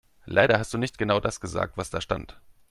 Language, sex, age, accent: German, male, 40-49, Deutschland Deutsch